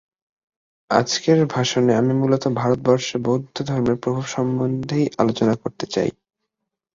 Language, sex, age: Bengali, male, under 19